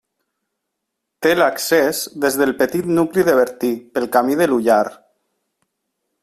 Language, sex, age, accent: Catalan, male, 30-39, valencià